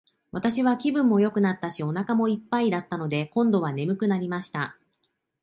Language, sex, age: Japanese, female, 30-39